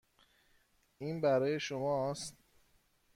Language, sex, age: Persian, male, 30-39